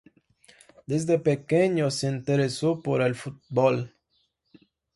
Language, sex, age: Spanish, male, 19-29